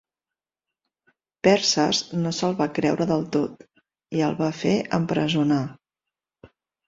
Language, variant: Catalan, Central